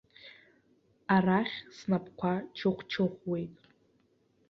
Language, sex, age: Abkhazian, female, 19-29